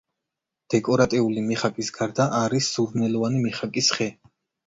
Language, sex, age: Georgian, male, 30-39